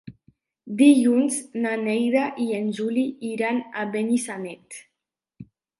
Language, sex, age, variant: Catalan, female, 19-29, Nord-Occidental